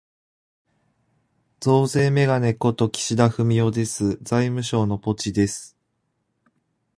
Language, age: Japanese, 19-29